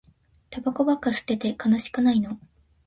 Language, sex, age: Japanese, female, 19-29